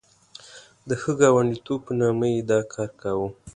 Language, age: Pashto, 19-29